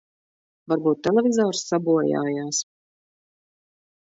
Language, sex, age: Latvian, female, 50-59